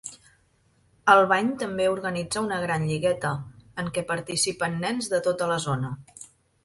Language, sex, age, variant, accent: Catalan, female, 30-39, Central, nord-oriental; Empordanès